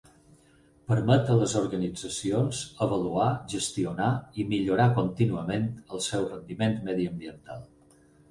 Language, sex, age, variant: Catalan, male, 60-69, Balear